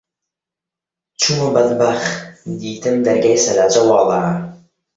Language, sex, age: Central Kurdish, male, under 19